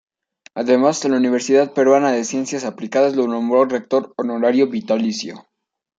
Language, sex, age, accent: Spanish, male, under 19, México